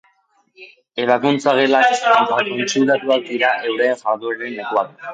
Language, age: Basque, under 19